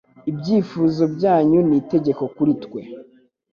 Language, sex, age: Kinyarwanda, male, under 19